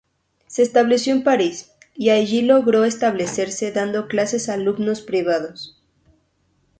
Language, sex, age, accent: Spanish, female, 19-29, México